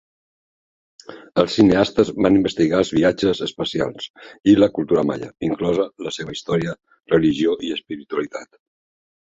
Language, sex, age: Catalan, male, 60-69